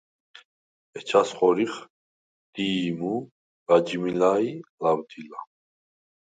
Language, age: Svan, 30-39